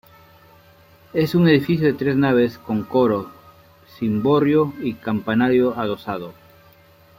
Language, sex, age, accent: Spanish, male, 40-49, Andino-Pacífico: Colombia, Perú, Ecuador, oeste de Bolivia y Venezuela andina